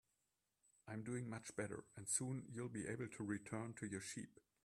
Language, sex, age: English, male, 50-59